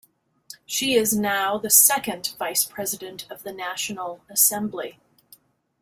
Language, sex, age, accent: English, female, 50-59, United States English